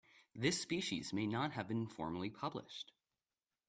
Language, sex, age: English, male, under 19